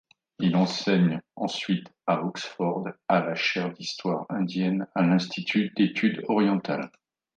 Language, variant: French, Français de métropole